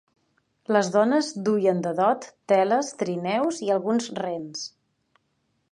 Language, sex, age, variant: Catalan, female, 40-49, Central